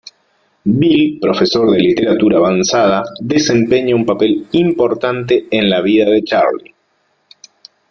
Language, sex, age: Spanish, male, 30-39